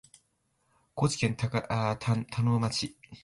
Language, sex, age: Japanese, male, 19-29